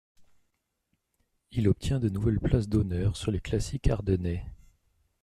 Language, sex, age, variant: French, male, 30-39, Français de métropole